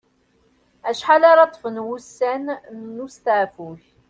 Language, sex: Kabyle, female